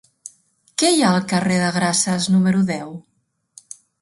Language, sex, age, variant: Catalan, female, 50-59, Central